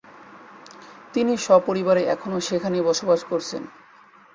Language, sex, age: Bengali, male, 19-29